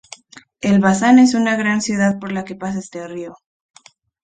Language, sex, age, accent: Spanish, female, under 19, México